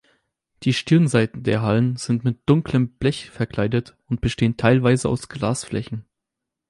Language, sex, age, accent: German, male, 19-29, Deutschland Deutsch